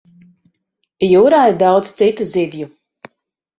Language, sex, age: Latvian, female, 30-39